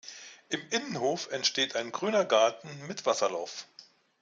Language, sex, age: German, male, 50-59